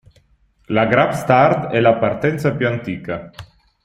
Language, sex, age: Italian, male, 30-39